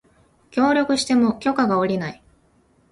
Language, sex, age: Japanese, female, 19-29